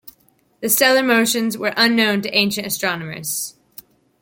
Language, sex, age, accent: English, female, under 19, United States English